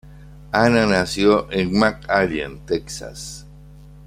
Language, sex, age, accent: Spanish, male, 60-69, Rioplatense: Argentina, Uruguay, este de Bolivia, Paraguay